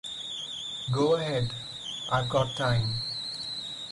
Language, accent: English, India and South Asia (India, Pakistan, Sri Lanka)